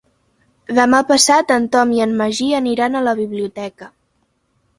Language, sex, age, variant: Catalan, female, under 19, Central